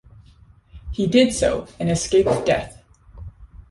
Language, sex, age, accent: English, female, 19-29, Canadian English